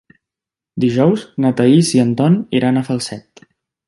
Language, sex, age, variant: Catalan, male, 30-39, Central